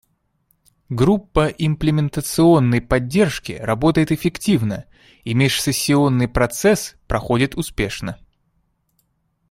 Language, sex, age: Russian, male, 19-29